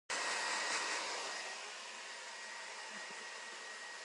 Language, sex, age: Min Nan Chinese, female, 19-29